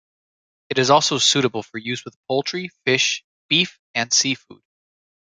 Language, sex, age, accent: English, male, 19-29, United States English